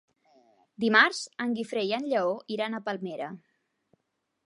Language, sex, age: Catalan, female, 19-29